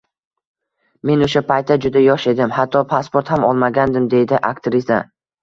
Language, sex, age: Uzbek, male, under 19